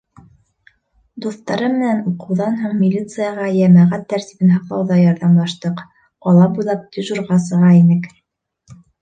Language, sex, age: Bashkir, female, 19-29